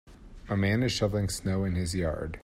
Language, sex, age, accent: English, male, 30-39, United States English